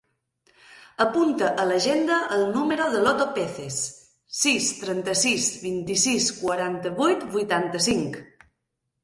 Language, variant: Catalan, Balear